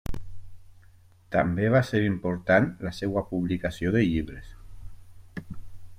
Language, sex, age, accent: Catalan, male, 40-49, valencià